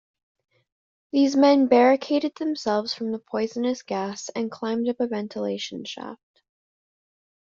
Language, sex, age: English, female, under 19